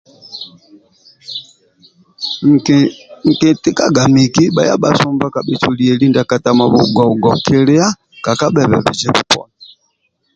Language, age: Amba (Uganda), 50-59